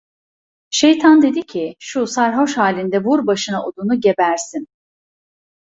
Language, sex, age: Turkish, female, 50-59